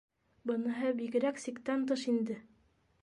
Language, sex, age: Bashkir, female, 30-39